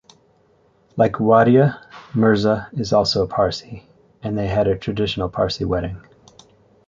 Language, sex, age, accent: English, male, 30-39, United States English